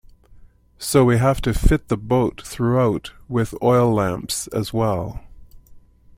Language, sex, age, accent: English, male, 60-69, Canadian English